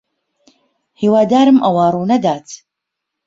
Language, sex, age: Central Kurdish, female, 30-39